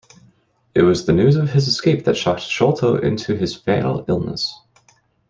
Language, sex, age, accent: English, male, 30-39, United States English